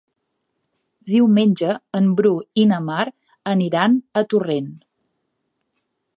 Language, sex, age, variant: Catalan, female, 40-49, Central